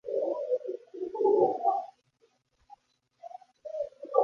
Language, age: English, 19-29